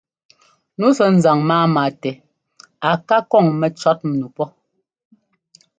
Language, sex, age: Ngomba, female, 30-39